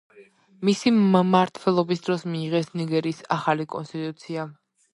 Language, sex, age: Georgian, female, under 19